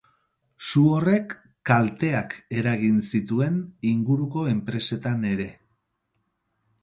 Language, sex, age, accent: Basque, male, 40-49, Mendebalekoa (Araba, Bizkaia, Gipuzkoako mendebaleko herri batzuk)